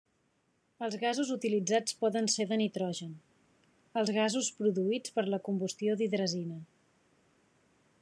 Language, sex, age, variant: Catalan, female, 40-49, Central